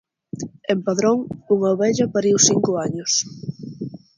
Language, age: Galician, 19-29